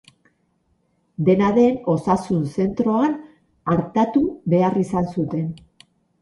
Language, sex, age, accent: Basque, female, 50-59, Mendebalekoa (Araba, Bizkaia, Gipuzkoako mendebaleko herri batzuk)